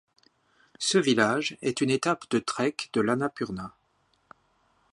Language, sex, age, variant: French, male, 40-49, Français de métropole